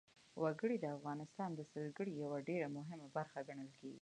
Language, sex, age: Pashto, female, 19-29